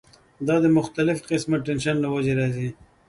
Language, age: Pashto, 19-29